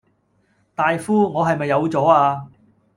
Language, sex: Cantonese, male